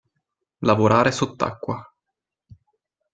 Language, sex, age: Italian, male, 19-29